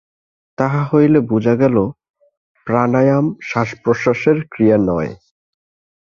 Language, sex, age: Bengali, male, 19-29